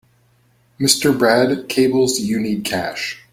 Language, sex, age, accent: English, male, 19-29, United States English